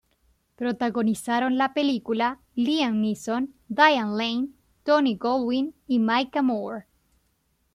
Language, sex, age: Spanish, female, 30-39